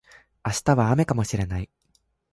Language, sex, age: Japanese, male, under 19